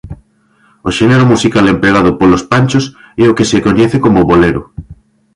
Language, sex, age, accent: Galician, male, 19-29, Normativo (estándar)